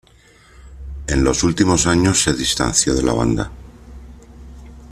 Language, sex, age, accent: Spanish, male, 60-69, España: Centro-Sur peninsular (Madrid, Toledo, Castilla-La Mancha)